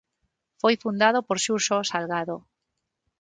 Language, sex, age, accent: Galician, female, 40-49, Normativo (estándar); Neofalante